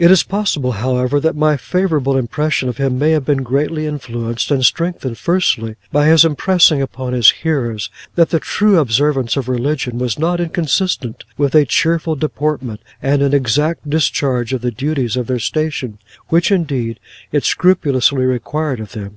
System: none